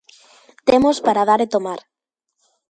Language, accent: Galician, Normativo (estándar)